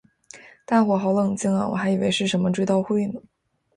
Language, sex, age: Chinese, female, 19-29